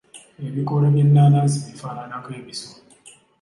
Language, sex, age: Ganda, male, 19-29